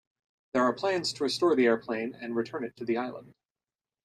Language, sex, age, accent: English, male, 30-39, United States English